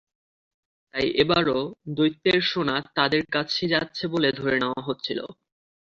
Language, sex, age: Bengali, male, under 19